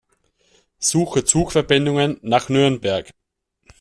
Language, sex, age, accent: German, male, 30-39, Österreichisches Deutsch